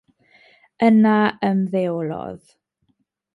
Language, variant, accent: Welsh, South-Western Welsh, Y Deyrnas Unedig Cymraeg